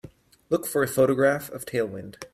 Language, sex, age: English, male, 30-39